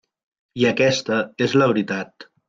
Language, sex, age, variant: Catalan, male, 30-39, Central